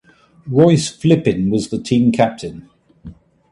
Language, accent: English, England English